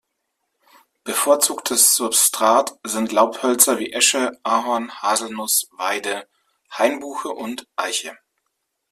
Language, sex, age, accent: German, male, 30-39, Deutschland Deutsch